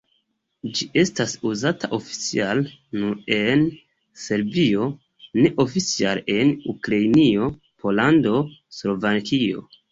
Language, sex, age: Esperanto, male, 19-29